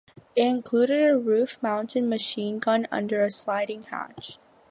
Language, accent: English, United States English